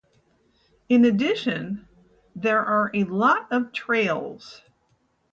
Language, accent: English, United States English